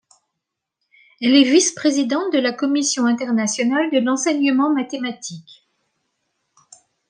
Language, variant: French, Français de métropole